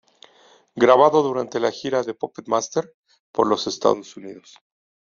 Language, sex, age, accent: Spanish, male, 40-49, México